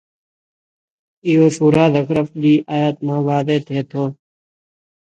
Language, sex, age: Sindhi, male, 19-29